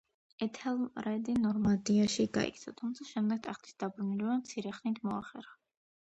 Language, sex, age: Georgian, female, under 19